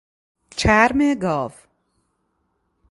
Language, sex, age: Persian, female, 40-49